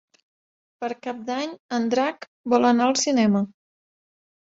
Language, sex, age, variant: Catalan, female, 19-29, Central